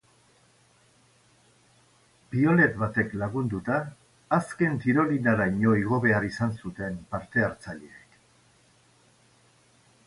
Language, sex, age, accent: Basque, male, 60-69, Erdialdekoa edo Nafarra (Gipuzkoa, Nafarroa)